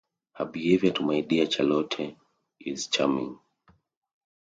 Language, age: English, 30-39